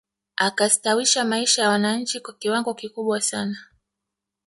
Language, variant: Swahili, Kiswahili cha Bara ya Tanzania